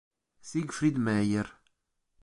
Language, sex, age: Italian, male, 30-39